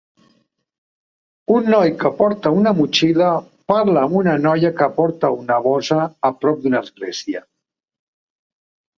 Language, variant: Catalan, Central